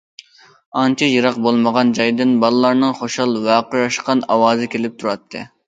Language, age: Uyghur, 19-29